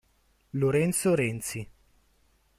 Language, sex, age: Italian, male, 19-29